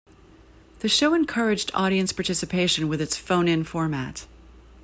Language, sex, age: English, female, 50-59